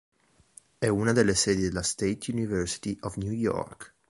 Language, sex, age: Italian, male, 19-29